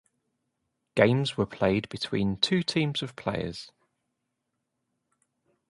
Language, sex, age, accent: English, male, 40-49, England English